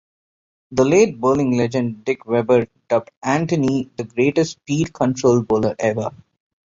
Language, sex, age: English, male, 19-29